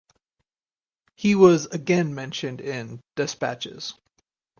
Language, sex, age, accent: English, male, 30-39, United States English